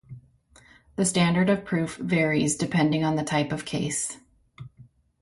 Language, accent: English, United States English